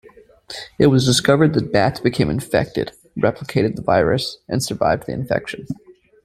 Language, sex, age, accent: English, male, 30-39, United States English